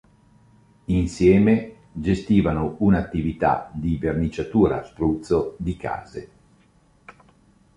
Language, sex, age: Italian, male, 60-69